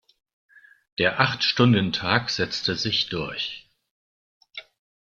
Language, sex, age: German, male, 60-69